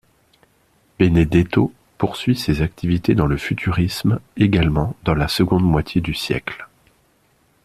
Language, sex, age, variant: French, male, 30-39, Français de métropole